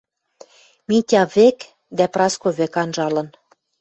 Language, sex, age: Western Mari, female, 50-59